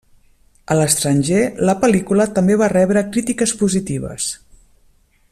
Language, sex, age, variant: Catalan, female, 40-49, Central